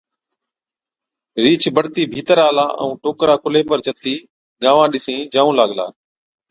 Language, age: Od, 50-59